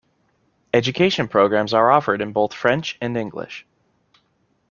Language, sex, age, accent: English, male, 19-29, United States English